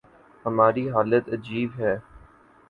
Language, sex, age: Urdu, male, 19-29